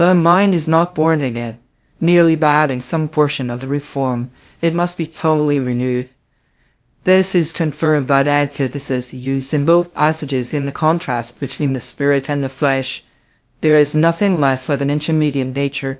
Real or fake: fake